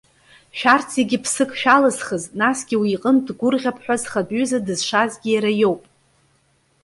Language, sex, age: Abkhazian, female, 30-39